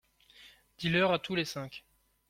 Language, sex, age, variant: French, male, 19-29, Français de métropole